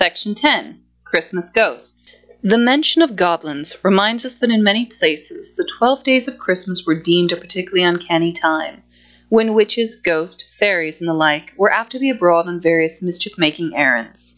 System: none